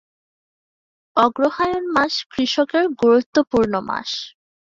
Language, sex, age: Bengali, female, 19-29